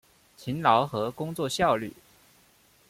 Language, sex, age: Chinese, male, 19-29